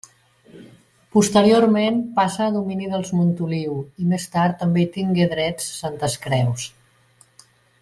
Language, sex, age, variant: Catalan, female, 50-59, Central